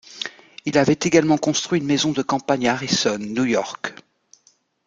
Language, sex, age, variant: French, female, 50-59, Français de métropole